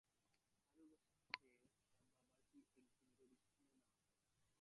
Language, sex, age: Bengali, male, under 19